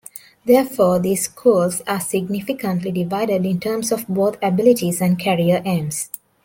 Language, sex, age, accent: English, female, 19-29, India and South Asia (India, Pakistan, Sri Lanka)